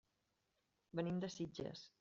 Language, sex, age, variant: Catalan, female, 30-39, Central